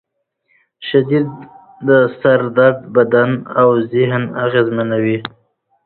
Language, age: Pashto, 19-29